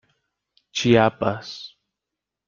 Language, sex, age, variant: Catalan, male, 19-29, Central